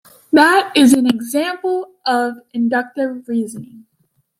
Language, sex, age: English, female, under 19